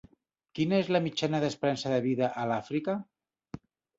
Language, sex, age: Catalan, male, 40-49